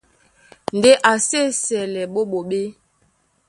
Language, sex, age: Duala, female, 19-29